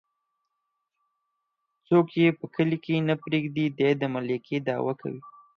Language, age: Pashto, 19-29